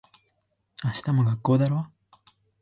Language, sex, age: Japanese, male, 19-29